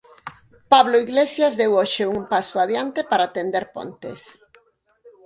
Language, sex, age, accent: Galician, female, 50-59, Normativo (estándar)